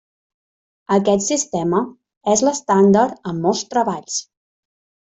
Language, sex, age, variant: Catalan, female, 30-39, Central